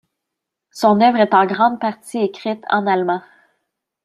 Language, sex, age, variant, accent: French, female, 19-29, Français d'Amérique du Nord, Français du Canada